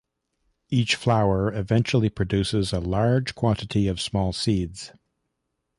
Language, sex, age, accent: English, male, 50-59, Canadian English